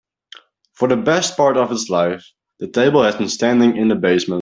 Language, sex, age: English, male, under 19